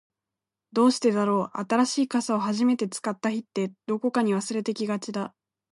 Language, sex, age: Japanese, female, under 19